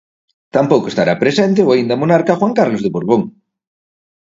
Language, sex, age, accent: Galician, male, 40-49, Oriental (común en zona oriental)